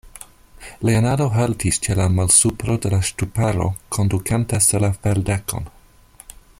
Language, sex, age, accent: Esperanto, male, 30-39, Internacia